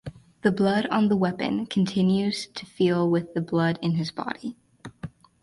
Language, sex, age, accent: English, female, 19-29, United States English